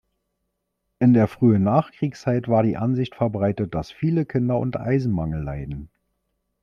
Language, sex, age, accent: German, male, 40-49, Deutschland Deutsch